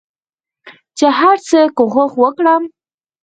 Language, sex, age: Pashto, female, 19-29